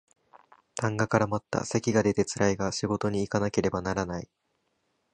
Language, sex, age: Japanese, male, 19-29